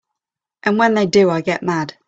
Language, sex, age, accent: English, female, 30-39, England English